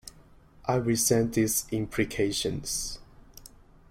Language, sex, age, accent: English, male, 19-29, Hong Kong English